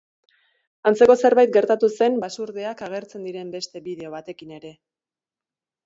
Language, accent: Basque, Erdialdekoa edo Nafarra (Gipuzkoa, Nafarroa)